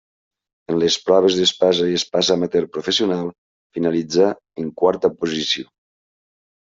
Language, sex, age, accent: Catalan, male, 40-49, valencià